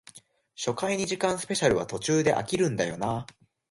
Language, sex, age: Japanese, male, under 19